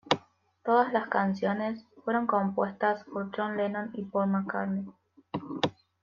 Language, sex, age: Spanish, female, 19-29